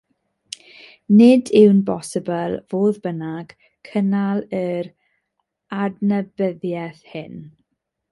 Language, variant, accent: Welsh, South-Western Welsh, Y Deyrnas Unedig Cymraeg